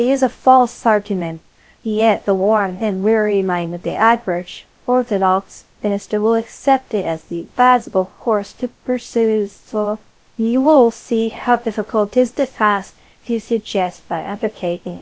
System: TTS, VITS